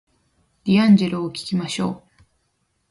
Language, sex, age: Japanese, female, 19-29